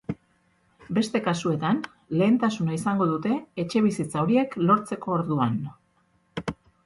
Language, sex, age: Basque, female, 40-49